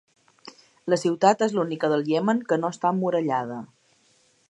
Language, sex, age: Catalan, female, 30-39